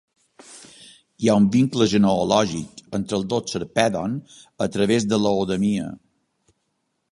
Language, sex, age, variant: Catalan, male, 60-69, Balear